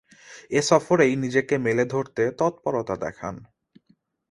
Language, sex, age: Bengali, male, 19-29